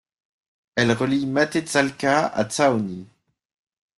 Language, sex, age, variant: French, male, 50-59, Français de métropole